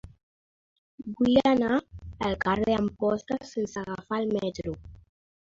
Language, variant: Catalan, Central